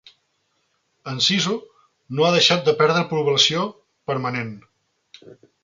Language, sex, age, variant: Catalan, male, 40-49, Central